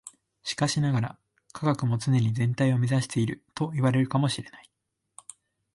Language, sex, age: Japanese, male, 19-29